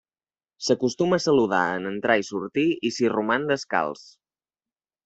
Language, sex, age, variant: Catalan, male, under 19, Central